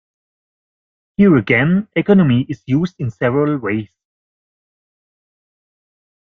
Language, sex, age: English, male, 40-49